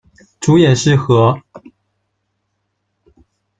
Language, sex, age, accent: Chinese, male, 19-29, 出生地：福建省